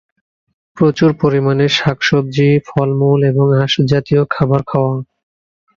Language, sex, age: Bengali, male, 19-29